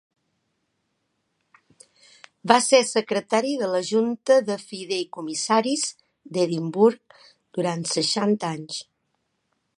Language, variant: Catalan, Balear